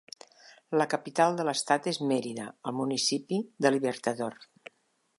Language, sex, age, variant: Catalan, female, 60-69, Central